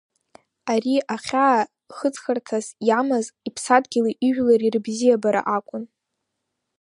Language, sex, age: Abkhazian, female, under 19